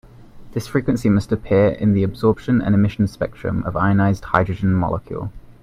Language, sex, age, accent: English, male, 19-29, England English